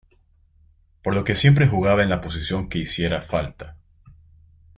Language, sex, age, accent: Spanish, male, 19-29, Andino-Pacífico: Colombia, Perú, Ecuador, oeste de Bolivia y Venezuela andina